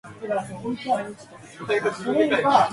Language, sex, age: Chinese, female, 19-29